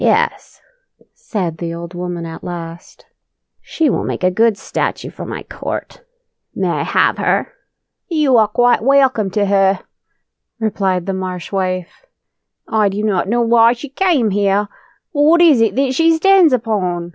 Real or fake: real